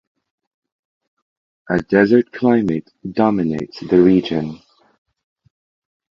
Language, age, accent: English, 30-39, Filipino